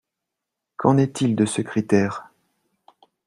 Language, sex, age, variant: French, male, 40-49, Français de métropole